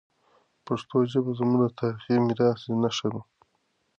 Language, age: Pashto, 30-39